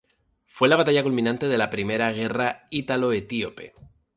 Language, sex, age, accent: Spanish, male, 19-29, España: Islas Canarias